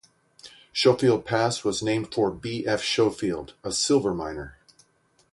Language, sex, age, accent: English, male, 60-69, United States English